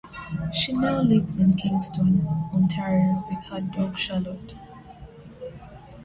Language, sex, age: English, female, 19-29